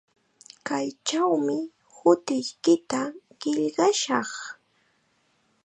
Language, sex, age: Chiquián Ancash Quechua, female, 19-29